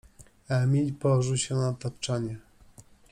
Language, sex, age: Polish, male, 40-49